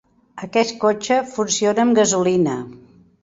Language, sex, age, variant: Catalan, female, 70-79, Central